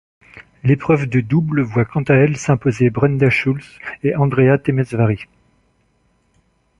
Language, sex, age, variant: French, male, 40-49, Français de métropole